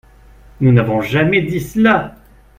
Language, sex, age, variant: French, male, 30-39, Français de métropole